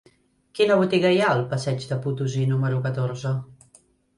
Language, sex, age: Catalan, female, 30-39